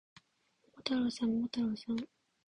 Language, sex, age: Japanese, female, under 19